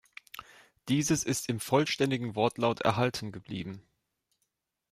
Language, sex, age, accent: German, male, 19-29, Deutschland Deutsch